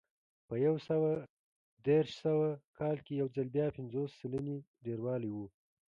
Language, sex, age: Pashto, male, 30-39